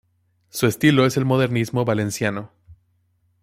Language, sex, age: Spanish, male, 19-29